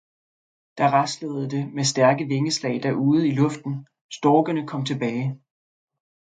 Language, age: Danish, 30-39